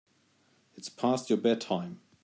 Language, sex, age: English, male, 40-49